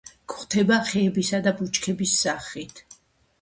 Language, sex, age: Georgian, female, 60-69